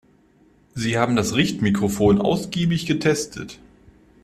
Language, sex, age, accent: German, male, 30-39, Deutschland Deutsch